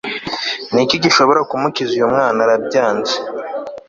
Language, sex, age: Kinyarwanda, male, 19-29